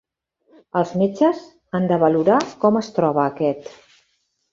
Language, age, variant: Catalan, 50-59, Central